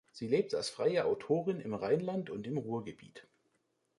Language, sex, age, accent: German, male, 30-39, Deutschland Deutsch